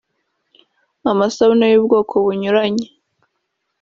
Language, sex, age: Kinyarwanda, female, 19-29